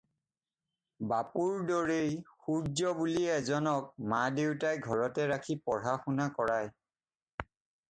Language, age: Assamese, 40-49